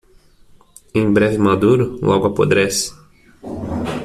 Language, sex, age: Portuguese, male, 19-29